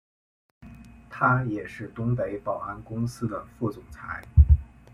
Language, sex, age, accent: Chinese, male, 19-29, 出生地：河北省